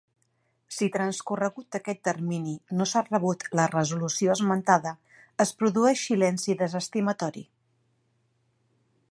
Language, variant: Catalan, Central